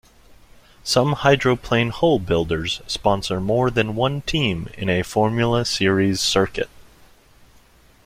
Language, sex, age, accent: English, male, 19-29, United States English